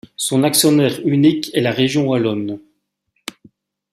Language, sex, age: French, male, 50-59